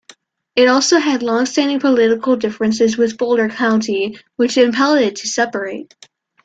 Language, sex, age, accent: English, female, under 19, United States English